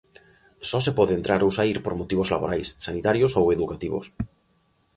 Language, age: Galician, 19-29